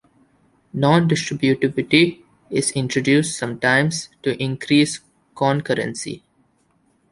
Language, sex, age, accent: English, male, under 19, India and South Asia (India, Pakistan, Sri Lanka)